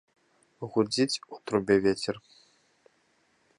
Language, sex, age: Belarusian, male, 19-29